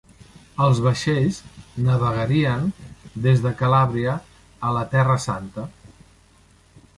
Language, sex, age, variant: Catalan, male, 50-59, Central